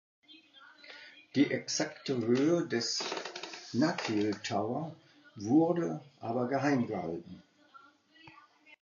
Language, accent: German, Deutschland Deutsch